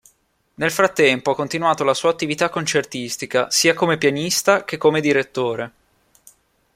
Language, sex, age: Italian, male, 19-29